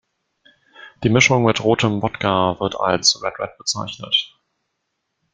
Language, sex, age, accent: German, male, 19-29, Deutschland Deutsch